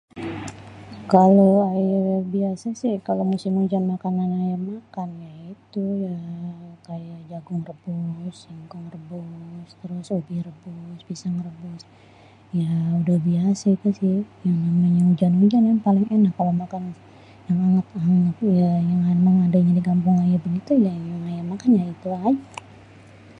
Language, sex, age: Betawi, male, 40-49